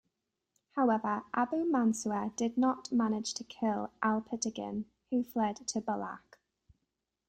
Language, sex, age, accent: English, female, 30-39, England English